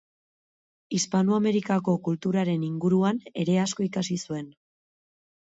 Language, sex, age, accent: Basque, female, 19-29, Mendebalekoa (Araba, Bizkaia, Gipuzkoako mendebaleko herri batzuk)